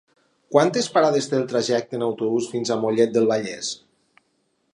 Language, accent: Catalan, valencià